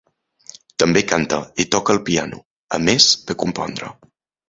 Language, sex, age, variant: Catalan, male, 19-29, Central